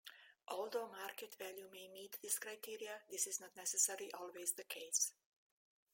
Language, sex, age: English, female, 60-69